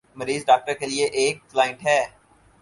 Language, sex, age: Urdu, male, 19-29